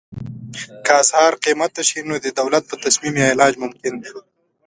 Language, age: Pashto, 30-39